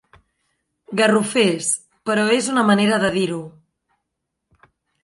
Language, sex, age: Catalan, female, 30-39